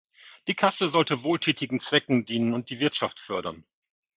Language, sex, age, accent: German, male, 40-49, Deutschland Deutsch